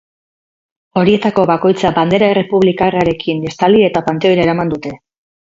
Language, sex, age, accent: Basque, female, 50-59, Erdialdekoa edo Nafarra (Gipuzkoa, Nafarroa)